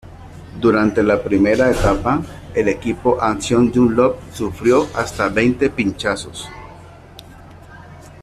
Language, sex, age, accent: Spanish, male, 40-49, Andino-Pacífico: Colombia, Perú, Ecuador, oeste de Bolivia y Venezuela andina